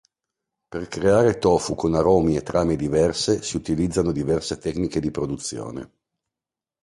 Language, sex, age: Italian, male, 50-59